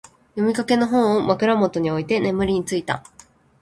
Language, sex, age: Japanese, female, 19-29